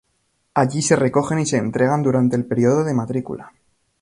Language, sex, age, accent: Spanish, male, 19-29, España: Centro-Sur peninsular (Madrid, Toledo, Castilla-La Mancha)